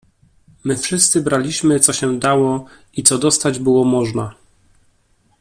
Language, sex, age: Polish, male, 30-39